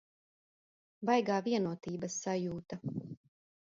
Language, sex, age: Latvian, female, 40-49